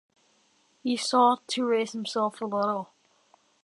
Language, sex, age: English, male, under 19